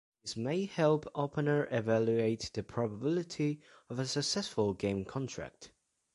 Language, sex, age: English, male, under 19